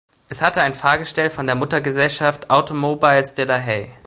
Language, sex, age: German, male, 19-29